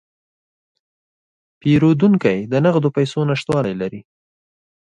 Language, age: Pashto, 19-29